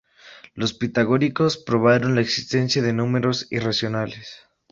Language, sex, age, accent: Spanish, male, 19-29, México